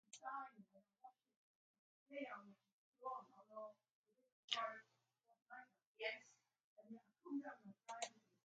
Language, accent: English, England English